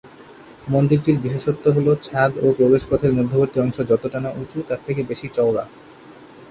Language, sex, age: Bengali, male, 19-29